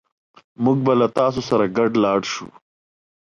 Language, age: Pashto, 19-29